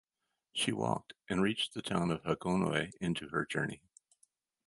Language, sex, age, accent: English, male, 50-59, United States English